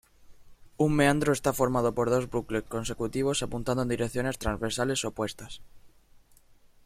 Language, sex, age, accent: Spanish, male, under 19, España: Sur peninsular (Andalucia, Extremadura, Murcia)